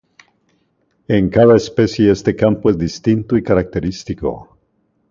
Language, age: Spanish, 50-59